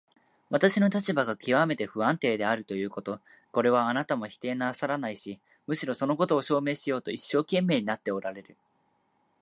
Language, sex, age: Japanese, male, 19-29